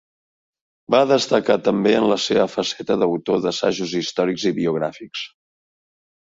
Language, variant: Catalan, Central